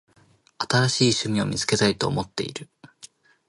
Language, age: Japanese, 19-29